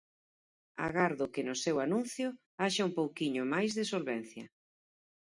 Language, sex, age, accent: Galician, female, 40-49, Normativo (estándar)